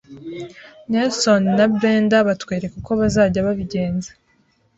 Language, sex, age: Kinyarwanda, female, 19-29